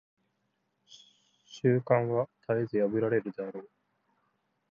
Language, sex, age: Japanese, male, under 19